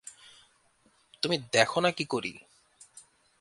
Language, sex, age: Bengali, male, 19-29